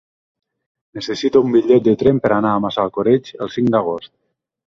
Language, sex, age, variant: Catalan, male, 40-49, Nord-Occidental